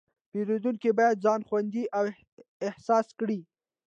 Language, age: Pashto, 19-29